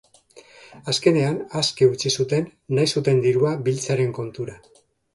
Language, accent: Basque, Mendebalekoa (Araba, Bizkaia, Gipuzkoako mendebaleko herri batzuk)